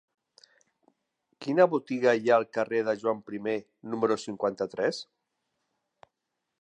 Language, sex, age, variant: Catalan, male, 40-49, Central